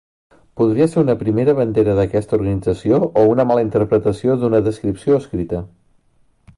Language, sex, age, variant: Catalan, male, 40-49, Central